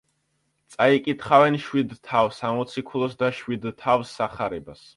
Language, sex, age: Georgian, male, under 19